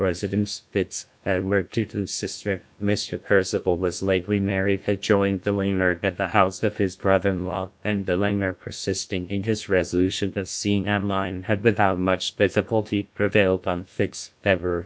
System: TTS, GlowTTS